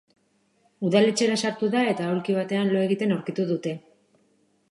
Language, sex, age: Basque, female, 40-49